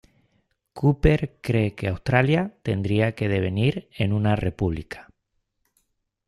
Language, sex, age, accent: Spanish, male, 40-49, España: Islas Canarias